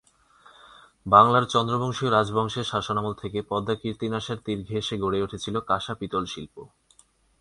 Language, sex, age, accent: Bengali, male, 19-29, Bangladeshi